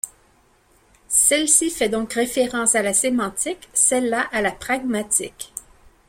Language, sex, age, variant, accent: French, female, 40-49, Français d'Amérique du Nord, Français du Canada